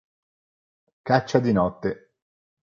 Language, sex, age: Italian, male, 40-49